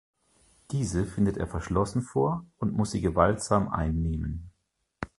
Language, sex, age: German, male, 40-49